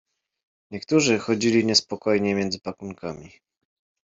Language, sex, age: Polish, male, 30-39